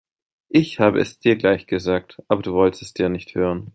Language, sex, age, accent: German, male, 30-39, Deutschland Deutsch